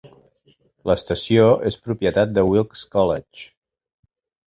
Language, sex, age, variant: Catalan, male, 50-59, Central